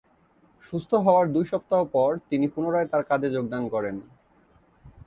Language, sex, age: Bengali, male, 19-29